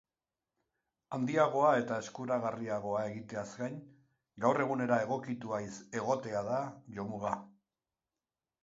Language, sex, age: Basque, male, 60-69